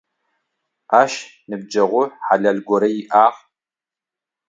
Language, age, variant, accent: Adyghe, 40-49, Адыгабзэ (Кирил, пстэумэ зэдыряе), Бжъэдыгъу (Bjeduğ)